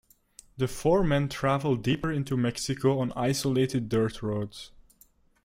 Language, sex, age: English, male, 19-29